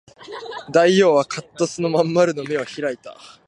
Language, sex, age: Japanese, male, 19-29